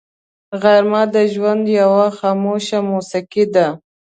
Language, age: Pashto, 19-29